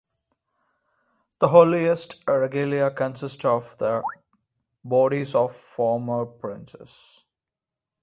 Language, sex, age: English, male, 19-29